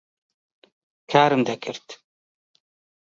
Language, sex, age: Central Kurdish, male, 19-29